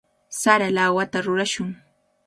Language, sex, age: Cajatambo North Lima Quechua, female, 19-29